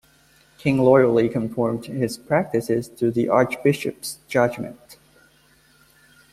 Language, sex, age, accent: English, male, 19-29, United States English